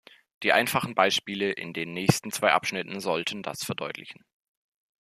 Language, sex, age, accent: German, male, 19-29, Deutschland Deutsch